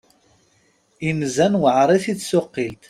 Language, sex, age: Kabyle, male, 30-39